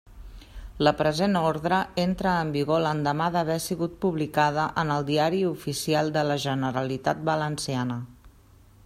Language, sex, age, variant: Catalan, female, 50-59, Central